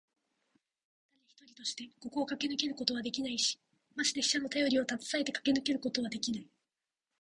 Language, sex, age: Japanese, female, 19-29